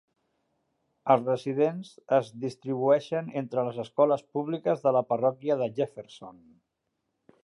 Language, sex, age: Catalan, male, 60-69